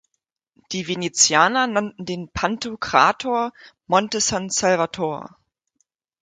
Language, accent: German, Deutschland Deutsch